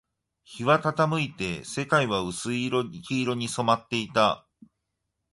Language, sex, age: Japanese, male, 40-49